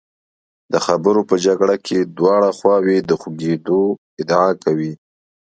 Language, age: Pashto, 30-39